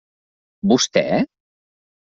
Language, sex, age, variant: Catalan, male, 30-39, Central